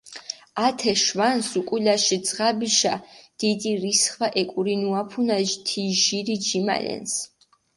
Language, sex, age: Mingrelian, female, 19-29